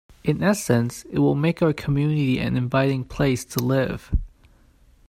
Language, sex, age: English, male, 19-29